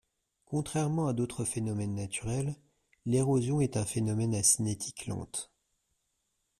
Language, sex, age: French, male, 30-39